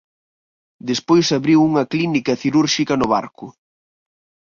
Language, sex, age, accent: Galician, male, 19-29, Normativo (estándar)